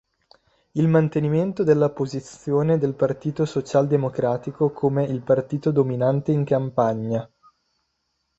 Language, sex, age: Italian, male, 19-29